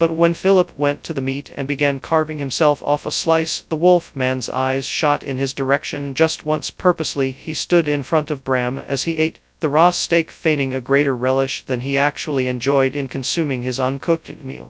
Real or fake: fake